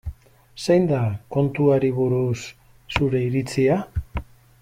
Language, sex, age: Basque, male, 60-69